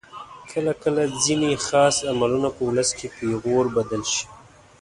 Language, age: Pashto, 19-29